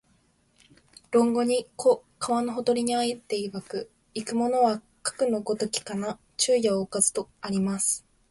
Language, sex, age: Japanese, female, 19-29